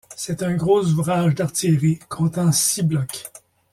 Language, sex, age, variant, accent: French, male, 40-49, Français d'Amérique du Nord, Français du Canada